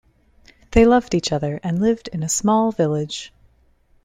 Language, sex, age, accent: English, female, 30-39, United States English